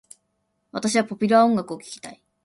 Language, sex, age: Japanese, female, 19-29